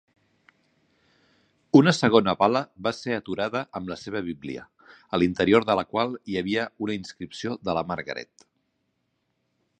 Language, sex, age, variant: Catalan, female, 30-39, Central